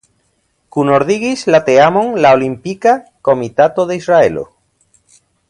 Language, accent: Esperanto, Internacia